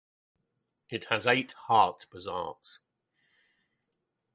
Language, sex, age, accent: English, male, 50-59, England English